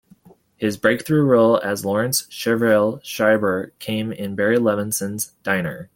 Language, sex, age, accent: English, male, 19-29, United States English